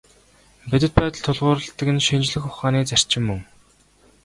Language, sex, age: Mongolian, male, 19-29